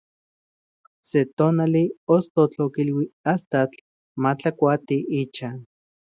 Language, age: Central Puebla Nahuatl, 30-39